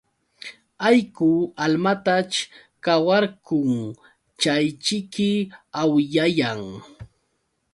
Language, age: Yauyos Quechua, 30-39